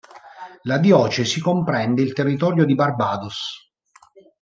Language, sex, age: Italian, male, 40-49